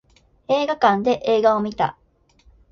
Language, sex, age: Japanese, female, 19-29